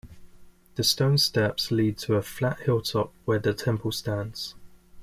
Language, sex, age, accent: English, male, 30-39, England English